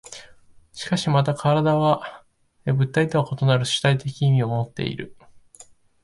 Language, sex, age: Japanese, male, 19-29